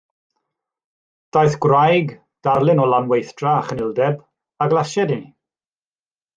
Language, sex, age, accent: Welsh, male, 40-49, Y Deyrnas Unedig Cymraeg